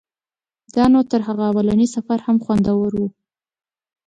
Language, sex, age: Pashto, female, 19-29